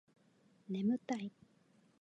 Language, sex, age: Japanese, female, 19-29